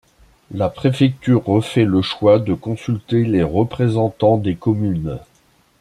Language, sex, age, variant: French, male, 50-59, Français de métropole